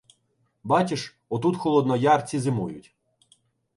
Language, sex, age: Ukrainian, male, 19-29